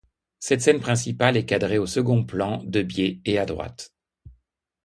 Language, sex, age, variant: French, male, 50-59, Français de métropole